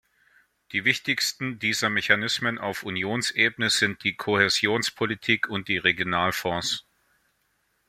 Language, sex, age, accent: German, male, 40-49, Deutschland Deutsch